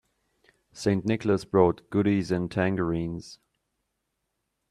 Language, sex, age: English, male, 19-29